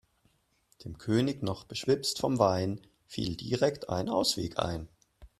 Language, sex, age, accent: German, male, 40-49, Deutschland Deutsch